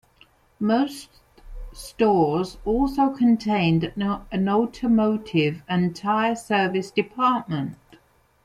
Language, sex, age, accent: English, female, 50-59, England English